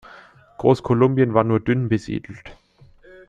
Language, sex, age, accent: German, male, under 19, Deutschland Deutsch